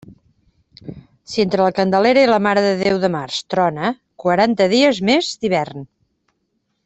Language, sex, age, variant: Catalan, female, 40-49, Central